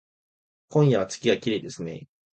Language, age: Japanese, 19-29